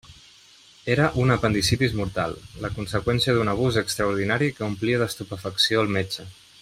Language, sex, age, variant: Catalan, male, 30-39, Central